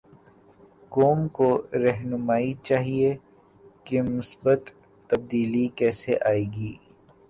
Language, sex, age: Urdu, male, 19-29